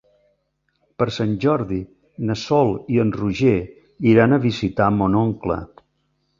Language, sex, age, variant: Catalan, male, 60-69, Central